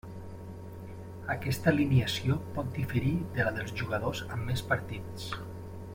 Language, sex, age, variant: Catalan, male, 40-49, Septentrional